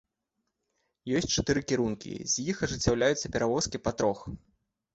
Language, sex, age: Belarusian, male, 30-39